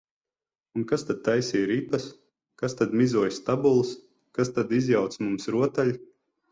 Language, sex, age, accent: Latvian, male, 30-39, Riga; Dzimtā valoda; nav